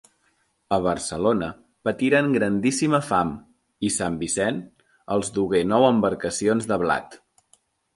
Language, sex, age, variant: Catalan, male, 30-39, Central